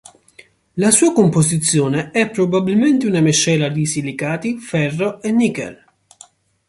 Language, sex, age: Italian, male, 19-29